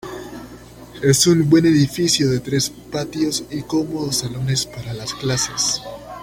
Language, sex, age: Spanish, male, 19-29